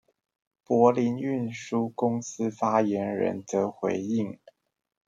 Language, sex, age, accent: Chinese, male, 40-49, 出生地：臺中市